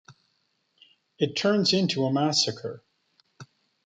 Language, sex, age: English, male, 50-59